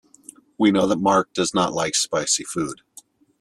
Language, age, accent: English, 40-49, United States English